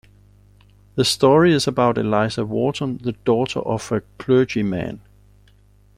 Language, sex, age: English, male, 40-49